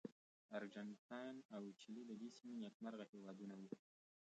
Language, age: Pashto, 30-39